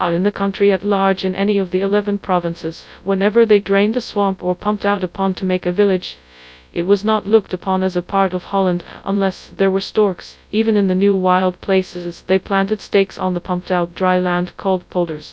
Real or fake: fake